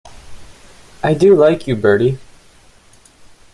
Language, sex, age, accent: English, male, 19-29, Canadian English